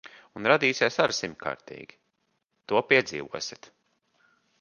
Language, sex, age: Latvian, male, 30-39